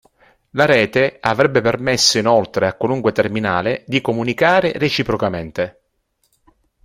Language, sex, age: Italian, male, 50-59